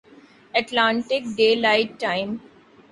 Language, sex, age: Urdu, female, 19-29